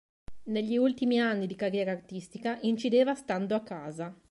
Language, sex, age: Italian, female, 30-39